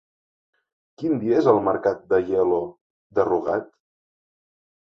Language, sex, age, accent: Catalan, male, 19-29, Empordanès